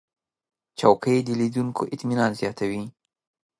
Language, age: Pashto, 19-29